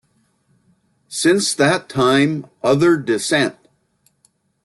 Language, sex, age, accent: English, male, 60-69, United States English